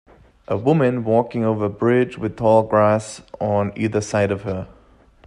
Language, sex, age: English, male, 30-39